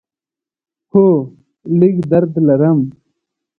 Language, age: Pashto, 30-39